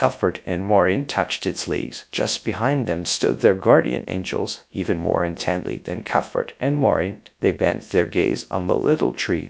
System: TTS, GradTTS